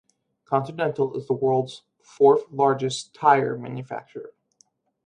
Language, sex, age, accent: English, male, 19-29, United States English